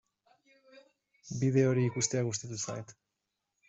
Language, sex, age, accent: Basque, male, 30-39, Erdialdekoa edo Nafarra (Gipuzkoa, Nafarroa)